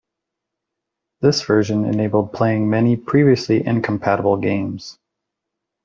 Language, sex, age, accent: English, male, 30-39, United States English